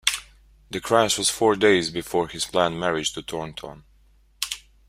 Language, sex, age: English, male, 19-29